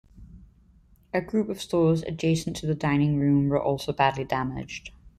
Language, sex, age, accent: English, female, 30-39, England English